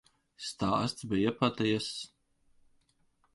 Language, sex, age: Latvian, male, 30-39